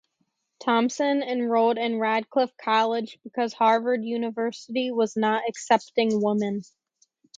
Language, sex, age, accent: English, female, under 19, United States English